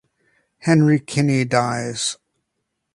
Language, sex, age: English, male, 60-69